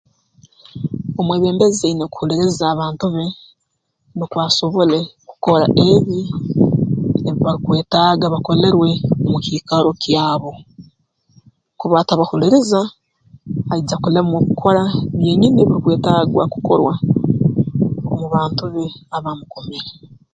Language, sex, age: Tooro, female, 19-29